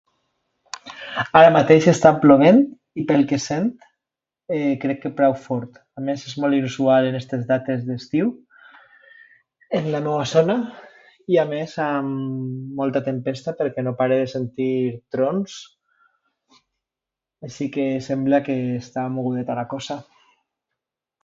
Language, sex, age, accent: Catalan, male, 40-49, valencià